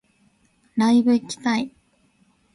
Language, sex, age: Japanese, female, under 19